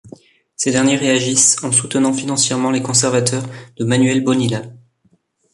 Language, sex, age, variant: French, male, 19-29, Français de métropole